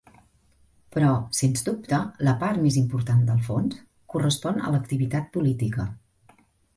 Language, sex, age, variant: Catalan, female, 40-49, Central